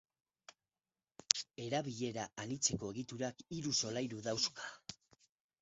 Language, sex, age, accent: Basque, male, 40-49, Mendebalekoa (Araba, Bizkaia, Gipuzkoako mendebaleko herri batzuk)